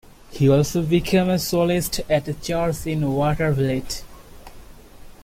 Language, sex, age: English, male, 19-29